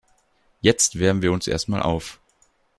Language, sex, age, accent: German, male, 19-29, Österreichisches Deutsch